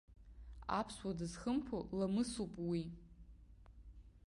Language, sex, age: Abkhazian, female, 19-29